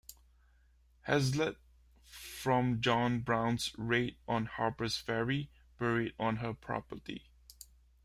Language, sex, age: English, male, 30-39